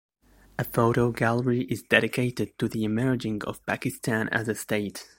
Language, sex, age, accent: English, male, 19-29, United States English